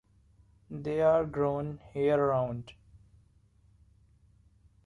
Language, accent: English, India and South Asia (India, Pakistan, Sri Lanka)